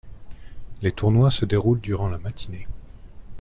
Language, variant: French, Français de métropole